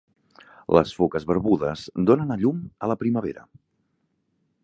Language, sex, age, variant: Catalan, male, 40-49, Central